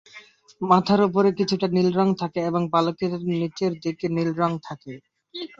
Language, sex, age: Bengali, male, 19-29